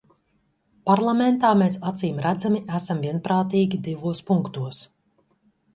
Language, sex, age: Latvian, female, 30-39